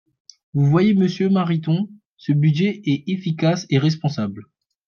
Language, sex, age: French, male, 19-29